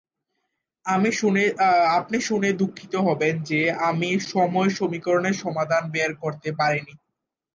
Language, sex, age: Bengali, male, 19-29